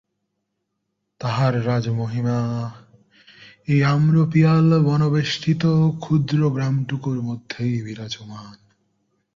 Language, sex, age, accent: Bengali, male, 19-29, প্রমিত